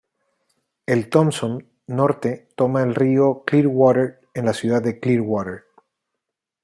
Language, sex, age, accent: Spanish, male, 40-49, España: Islas Canarias